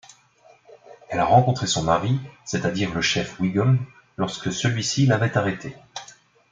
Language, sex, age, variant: French, male, 30-39, Français de métropole